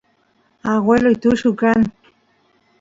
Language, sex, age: Santiago del Estero Quichua, female, 50-59